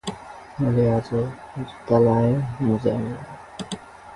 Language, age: Nepali, 30-39